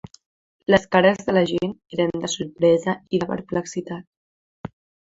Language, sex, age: Catalan, female, under 19